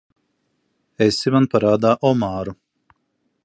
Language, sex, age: Latvian, male, 30-39